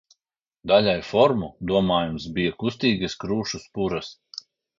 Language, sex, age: Latvian, male, 40-49